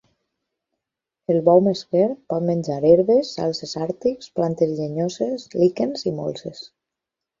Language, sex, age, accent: Catalan, female, 30-39, valencià